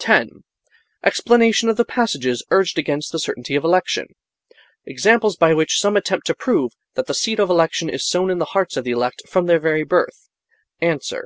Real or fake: real